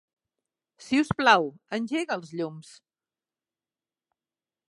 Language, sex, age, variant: Catalan, female, 60-69, Central